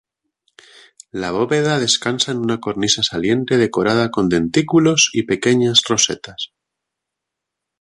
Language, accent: Spanish, España: Centro-Sur peninsular (Madrid, Toledo, Castilla-La Mancha)